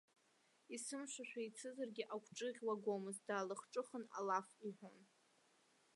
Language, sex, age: Abkhazian, female, under 19